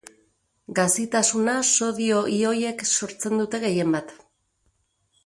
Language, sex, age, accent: Basque, female, 40-49, Mendebalekoa (Araba, Bizkaia, Gipuzkoako mendebaleko herri batzuk)